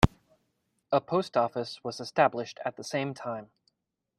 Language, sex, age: English, male, 19-29